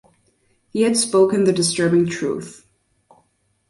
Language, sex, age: English, female, 19-29